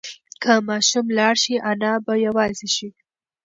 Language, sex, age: Pashto, female, 19-29